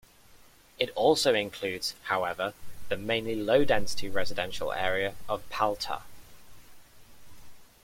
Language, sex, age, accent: English, male, 19-29, England English